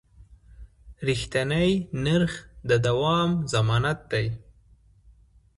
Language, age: Pashto, 19-29